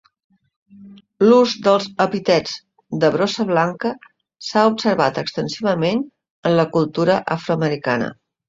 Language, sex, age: Catalan, female, 50-59